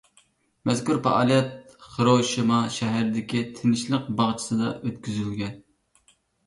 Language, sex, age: Uyghur, female, 19-29